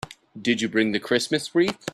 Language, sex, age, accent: English, male, 30-39, United States English